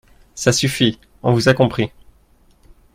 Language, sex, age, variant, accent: French, male, 19-29, Français d'Europe, Français de Suisse